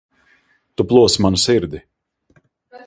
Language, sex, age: Latvian, male, 40-49